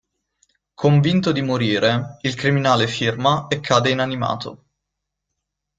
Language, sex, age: Italian, male, 19-29